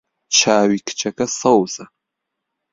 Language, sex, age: Central Kurdish, male, under 19